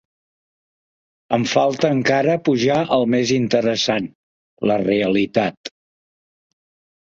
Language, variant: Catalan, Central